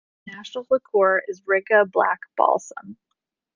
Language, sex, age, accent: English, female, 30-39, United States English